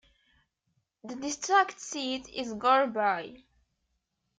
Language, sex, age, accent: English, female, 19-29, United States English